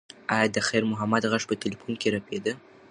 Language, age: Pashto, under 19